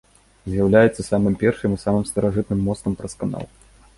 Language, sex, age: Belarusian, male, 30-39